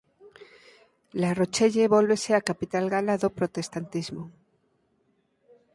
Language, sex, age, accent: Galician, female, 50-59, Normativo (estándar)